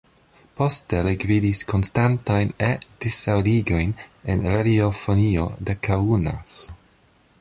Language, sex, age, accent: Esperanto, male, 30-39, Internacia